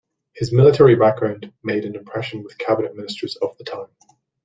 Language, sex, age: English, male, 30-39